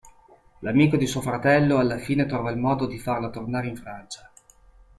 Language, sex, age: Italian, male, 30-39